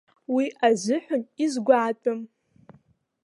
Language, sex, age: Abkhazian, female, under 19